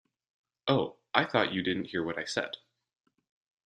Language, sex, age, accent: English, male, 19-29, Canadian English